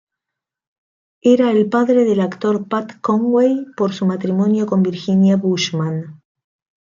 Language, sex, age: Spanish, female, 50-59